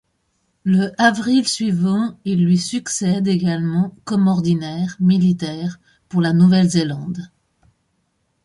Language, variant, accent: French, Français d'Europe, Français de Suisse